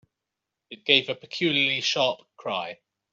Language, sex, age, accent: English, male, 40-49, England English